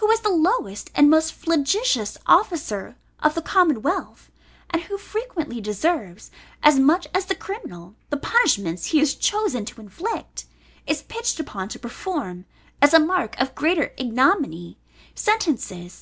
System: none